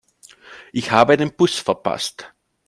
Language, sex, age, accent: German, male, 30-39, Österreichisches Deutsch